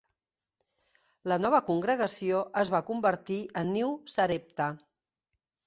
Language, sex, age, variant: Catalan, female, 50-59, Central